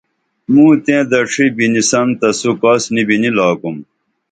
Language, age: Dameli, 50-59